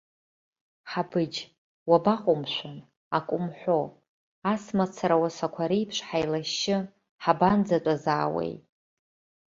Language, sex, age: Abkhazian, female, 40-49